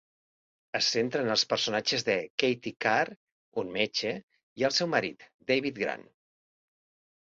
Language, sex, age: Catalan, male, 40-49